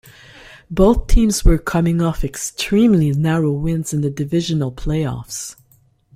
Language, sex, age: English, female, 50-59